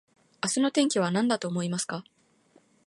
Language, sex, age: Japanese, female, 19-29